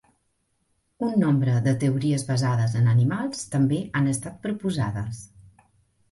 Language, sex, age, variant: Catalan, female, 40-49, Central